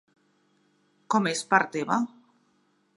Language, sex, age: Catalan, female, 40-49